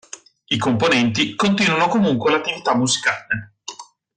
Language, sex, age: Italian, male, 19-29